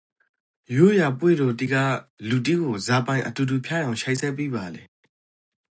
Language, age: Rakhine, 30-39